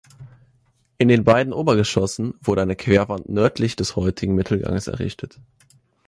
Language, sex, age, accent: German, male, 19-29, Deutschland Deutsch